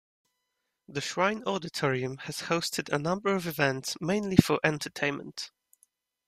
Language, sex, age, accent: English, male, 19-29, England English